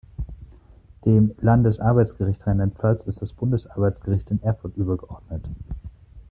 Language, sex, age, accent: German, male, 30-39, Deutschland Deutsch